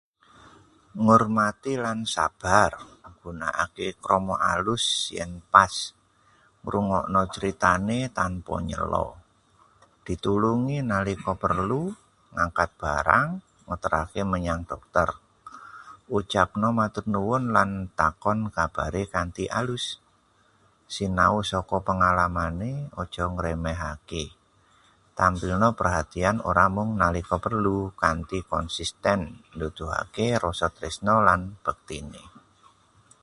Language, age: Javanese, 40-49